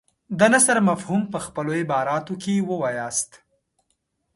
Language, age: Pashto, 19-29